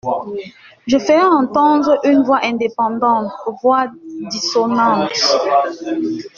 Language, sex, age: French, female, 19-29